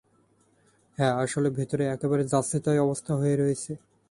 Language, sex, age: Bengali, male, 19-29